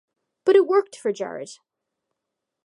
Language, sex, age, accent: English, female, under 19, Irish English